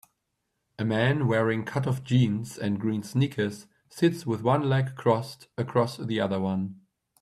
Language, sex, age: English, male, 30-39